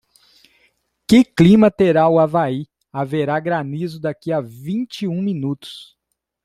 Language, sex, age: Portuguese, male, 40-49